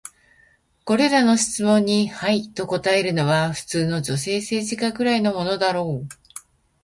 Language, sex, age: Japanese, female, 50-59